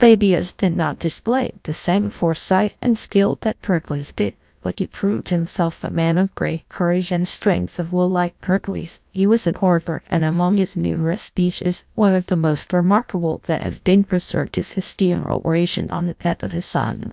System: TTS, GlowTTS